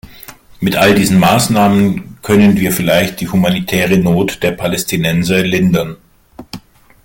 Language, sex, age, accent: German, male, 40-49, Deutschland Deutsch